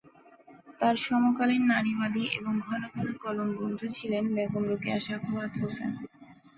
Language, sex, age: Bengali, female, 19-29